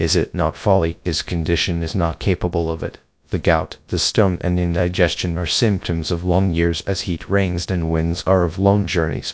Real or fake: fake